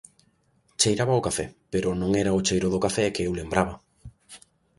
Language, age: Galician, 19-29